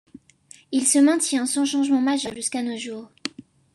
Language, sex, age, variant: French, female, under 19, Français de métropole